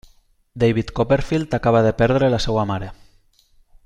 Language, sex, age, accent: Catalan, male, 19-29, valencià